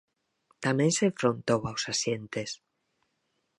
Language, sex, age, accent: Galician, female, 50-59, Normativo (estándar)